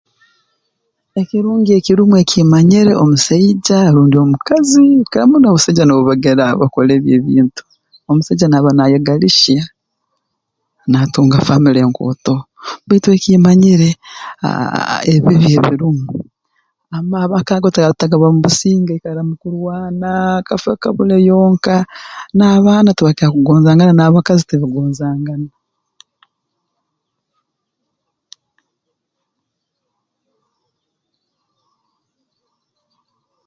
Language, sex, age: Tooro, female, 40-49